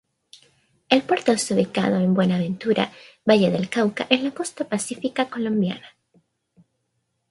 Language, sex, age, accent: Spanish, female, 19-29, América central